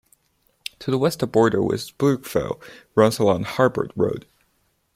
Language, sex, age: English, male, under 19